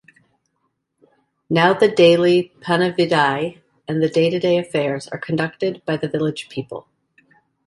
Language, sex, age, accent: English, female, 40-49, United States English